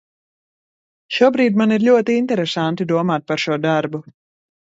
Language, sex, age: Latvian, female, 30-39